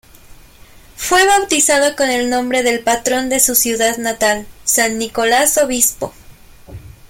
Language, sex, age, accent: Spanish, female, 19-29, México